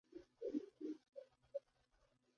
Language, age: English, 19-29